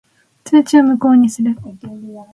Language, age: Japanese, 19-29